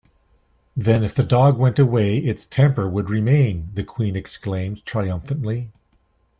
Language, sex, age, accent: English, male, 50-59, Canadian English